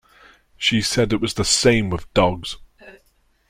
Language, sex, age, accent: English, male, 30-39, England English